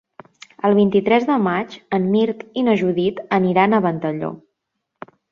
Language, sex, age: Catalan, female, 19-29